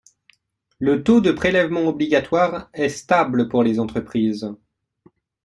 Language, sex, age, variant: French, male, 19-29, Français de métropole